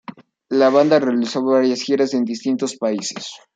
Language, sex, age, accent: Spanish, male, under 19, México